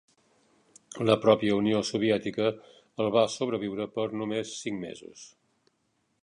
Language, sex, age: Catalan, male, 60-69